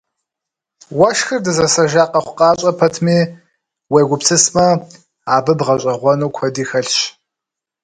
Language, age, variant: Kabardian, 30-39, Адыгэбзэ (Къэбэрдей, Кирил, псоми зэдай)